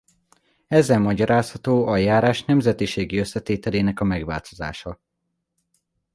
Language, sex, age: Hungarian, male, under 19